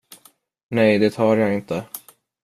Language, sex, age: Swedish, male, under 19